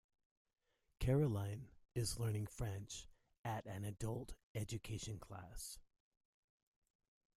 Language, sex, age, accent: English, male, 40-49, United States English